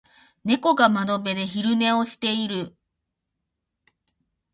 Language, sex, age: Japanese, female, 40-49